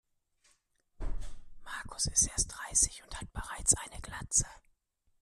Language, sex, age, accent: German, male, 30-39, Deutschland Deutsch